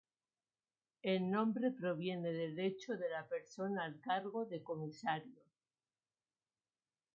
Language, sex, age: Spanish, female, 50-59